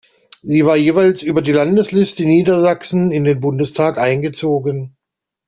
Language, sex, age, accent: German, male, 50-59, Deutschland Deutsch